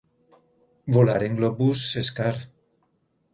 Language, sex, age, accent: Catalan, male, 50-59, valencià